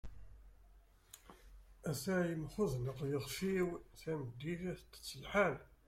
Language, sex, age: Kabyle, male, 50-59